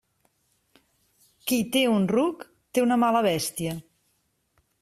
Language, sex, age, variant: Catalan, female, 50-59, Central